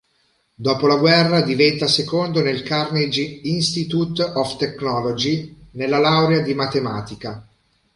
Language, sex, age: Italian, male, 40-49